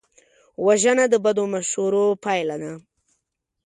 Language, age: Pashto, 19-29